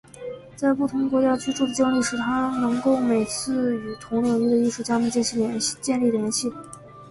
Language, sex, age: Chinese, female, 19-29